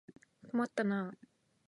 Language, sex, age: Japanese, female, under 19